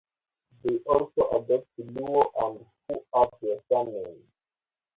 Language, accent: English, Southern African (South Africa, Zimbabwe, Namibia)